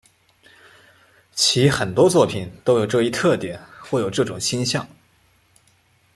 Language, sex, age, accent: Chinese, male, 19-29, 出生地：湖北省